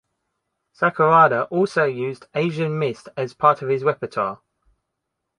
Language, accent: English, England English